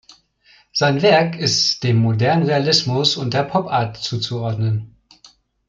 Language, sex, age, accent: German, male, 19-29, Deutschland Deutsch